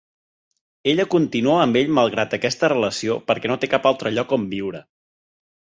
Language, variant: Catalan, Central